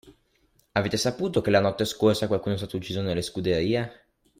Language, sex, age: Italian, male, under 19